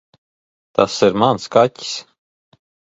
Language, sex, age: Latvian, male, 40-49